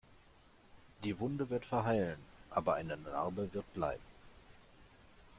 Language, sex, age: German, male, 50-59